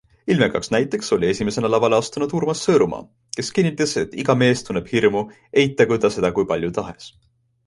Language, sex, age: Estonian, male, 19-29